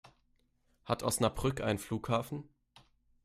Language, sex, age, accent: German, male, 19-29, Deutschland Deutsch